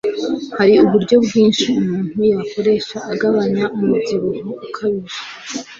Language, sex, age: Kinyarwanda, female, 19-29